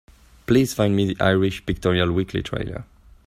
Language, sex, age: English, male, 19-29